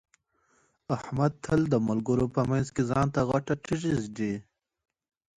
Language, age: Pashto, 19-29